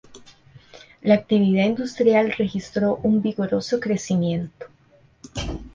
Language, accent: Spanish, América central